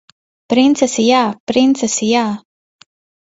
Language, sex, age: Latvian, female, 30-39